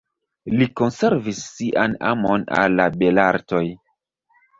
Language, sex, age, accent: Esperanto, male, 30-39, Internacia